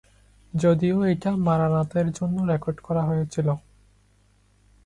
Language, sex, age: Bengali, male, 19-29